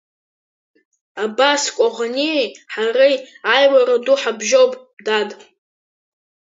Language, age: Abkhazian, under 19